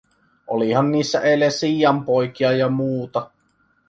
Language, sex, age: Finnish, male, 19-29